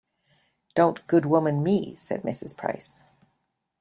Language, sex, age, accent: English, female, 60-69, Canadian English